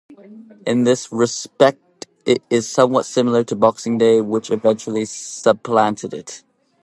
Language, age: English, 19-29